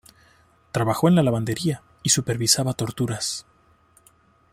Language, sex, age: Spanish, male, 30-39